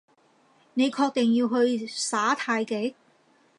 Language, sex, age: Cantonese, female, 40-49